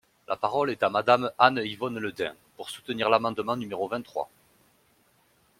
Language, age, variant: French, 30-39, Français de métropole